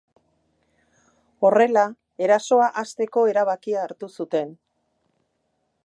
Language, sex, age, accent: Basque, female, 50-59, Erdialdekoa edo Nafarra (Gipuzkoa, Nafarroa)